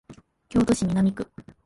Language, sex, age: Japanese, female, 19-29